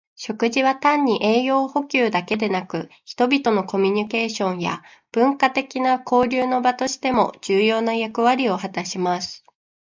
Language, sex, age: Japanese, female, 19-29